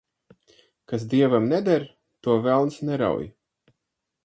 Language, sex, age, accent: Latvian, male, 30-39, Riga